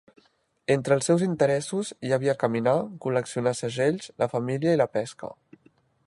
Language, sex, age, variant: Catalan, male, 19-29, Central